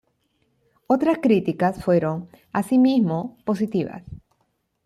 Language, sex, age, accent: Spanish, female, 60-69, Andino-Pacífico: Colombia, Perú, Ecuador, oeste de Bolivia y Venezuela andina